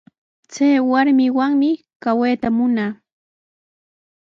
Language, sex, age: Sihuas Ancash Quechua, female, 19-29